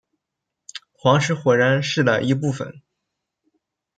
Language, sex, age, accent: Chinese, male, 19-29, 出生地：山东省